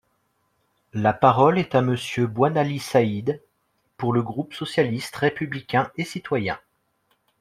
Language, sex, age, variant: French, male, 30-39, Français de métropole